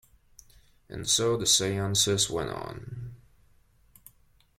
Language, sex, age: English, male, 19-29